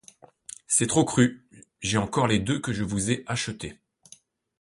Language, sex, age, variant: French, male, 40-49, Français de métropole